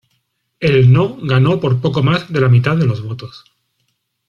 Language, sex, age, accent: Spanish, male, 40-49, España: Sur peninsular (Andalucia, Extremadura, Murcia)